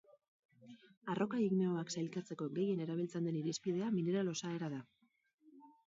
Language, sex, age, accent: Basque, female, 40-49, Mendebalekoa (Araba, Bizkaia, Gipuzkoako mendebaleko herri batzuk)